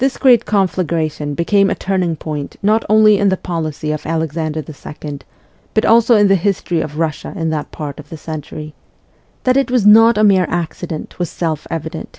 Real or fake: real